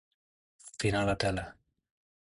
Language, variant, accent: Catalan, Nord-Occidental, nord-occidental